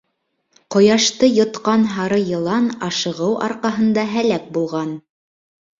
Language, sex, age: Bashkir, female, 19-29